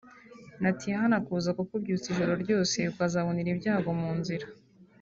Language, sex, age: Kinyarwanda, female, 19-29